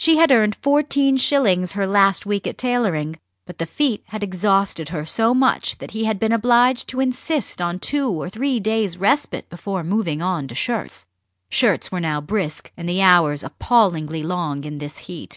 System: none